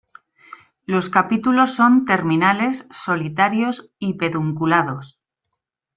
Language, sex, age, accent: Spanish, female, 40-49, España: Centro-Sur peninsular (Madrid, Toledo, Castilla-La Mancha)